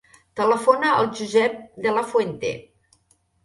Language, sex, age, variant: Catalan, female, 60-69, Central